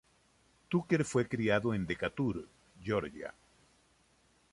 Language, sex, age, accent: Spanish, male, 60-69, Caribe: Cuba, Venezuela, Puerto Rico, República Dominicana, Panamá, Colombia caribeña, México caribeño, Costa del golfo de México